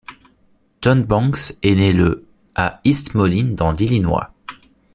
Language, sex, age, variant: French, male, 19-29, Français de métropole